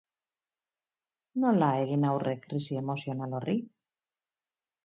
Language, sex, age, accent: Basque, female, 50-59, Mendebalekoa (Araba, Bizkaia, Gipuzkoako mendebaleko herri batzuk)